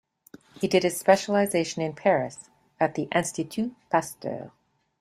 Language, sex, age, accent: English, female, 60-69, Canadian English